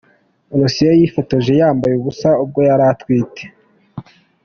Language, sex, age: Kinyarwanda, male, 19-29